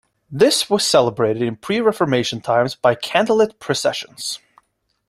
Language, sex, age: English, male, 19-29